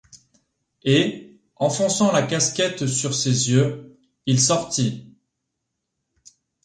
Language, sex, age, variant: French, male, 30-39, Français de métropole